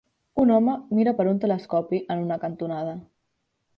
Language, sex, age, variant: Catalan, female, 19-29, Central